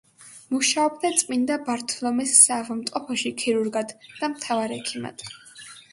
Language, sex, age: Georgian, female, under 19